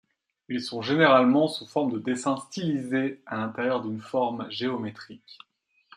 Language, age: French, 30-39